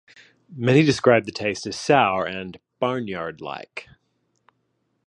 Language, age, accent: English, 40-49, United States English; Australian English